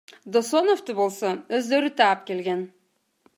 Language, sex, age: Kyrgyz, female, 30-39